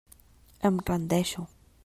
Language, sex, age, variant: Catalan, female, 30-39, Central